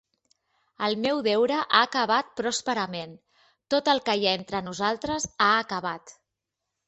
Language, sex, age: Catalan, female, 30-39